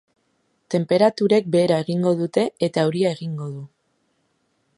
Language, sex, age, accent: Basque, female, 19-29, Erdialdekoa edo Nafarra (Gipuzkoa, Nafarroa)